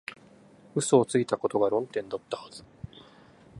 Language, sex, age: Japanese, male, under 19